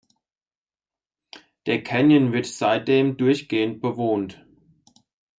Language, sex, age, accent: German, male, 30-39, Deutschland Deutsch